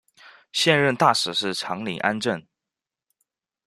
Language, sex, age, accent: Chinese, male, 19-29, 出生地：湖北省